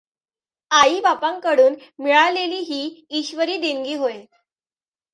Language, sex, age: Marathi, female, under 19